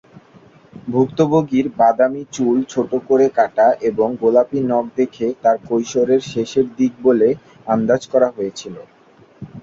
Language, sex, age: Bengali, male, 19-29